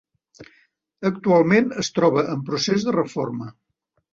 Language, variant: Catalan, Central